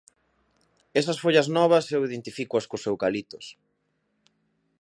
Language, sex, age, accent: Galician, male, 19-29, Atlántico (seseo e gheada)